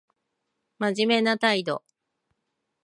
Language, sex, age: Japanese, female, 50-59